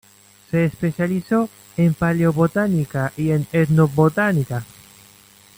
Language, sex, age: Spanish, male, 19-29